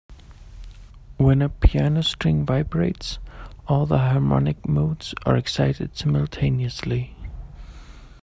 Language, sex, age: English, male, 19-29